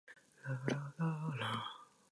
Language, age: Japanese, under 19